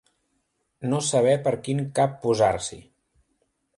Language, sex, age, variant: Catalan, male, 30-39, Central